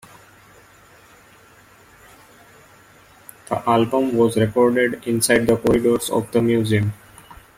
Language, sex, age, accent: English, male, 19-29, India and South Asia (India, Pakistan, Sri Lanka)